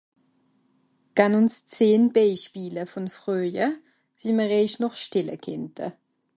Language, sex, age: Swiss German, female, 19-29